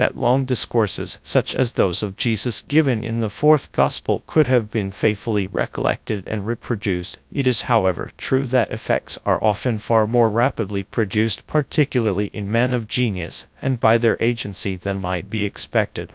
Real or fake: fake